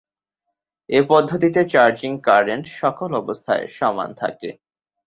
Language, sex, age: Bengali, male, 19-29